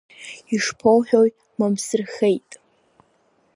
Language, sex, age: Abkhazian, female, under 19